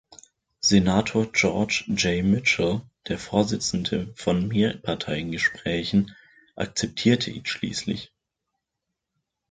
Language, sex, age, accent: German, male, 19-29, Deutschland Deutsch